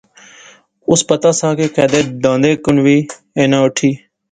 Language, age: Pahari-Potwari, 19-29